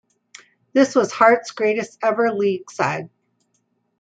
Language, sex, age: English, female, 50-59